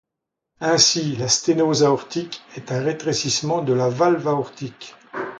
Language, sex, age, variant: French, male, 70-79, Français de métropole